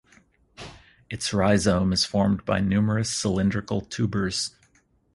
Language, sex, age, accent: English, male, 50-59, United States English